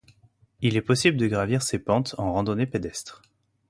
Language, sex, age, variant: French, male, 19-29, Français de métropole